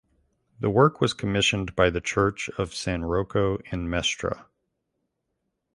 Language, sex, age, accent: English, male, 40-49, United States English